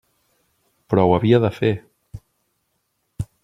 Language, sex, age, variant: Catalan, male, 30-39, Central